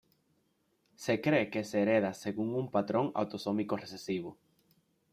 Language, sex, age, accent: Spanish, male, 19-29, Caribe: Cuba, Venezuela, Puerto Rico, República Dominicana, Panamá, Colombia caribeña, México caribeño, Costa del golfo de México